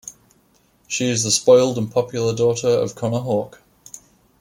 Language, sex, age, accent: English, male, 19-29, England English